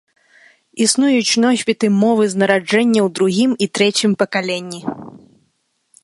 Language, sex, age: Belarusian, female, 30-39